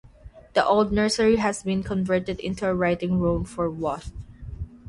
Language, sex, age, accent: English, female, 19-29, United States English; Filipino